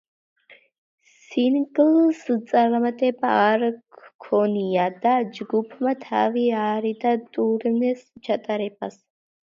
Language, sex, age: Georgian, female, under 19